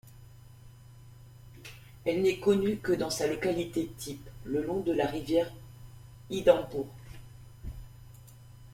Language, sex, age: French, female, 50-59